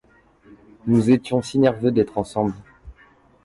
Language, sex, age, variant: French, male, 30-39, Français de métropole